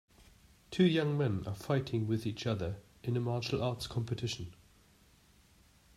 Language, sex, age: English, male, 30-39